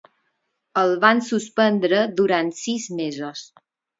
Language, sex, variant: Catalan, female, Balear